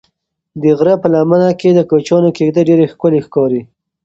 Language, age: Pashto, 19-29